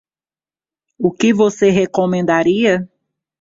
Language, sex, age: Portuguese, female, 40-49